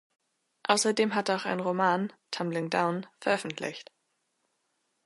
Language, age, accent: German, under 19, Deutschland Deutsch